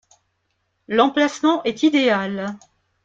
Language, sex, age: French, female, 50-59